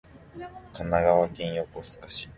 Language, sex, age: Japanese, male, 19-29